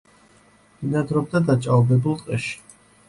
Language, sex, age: Georgian, male, 30-39